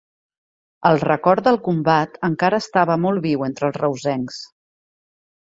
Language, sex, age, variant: Catalan, female, 40-49, Central